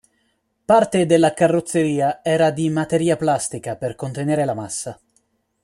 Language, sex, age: Italian, male, 19-29